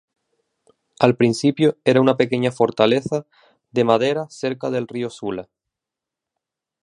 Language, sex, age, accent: Spanish, male, 19-29, España: Islas Canarias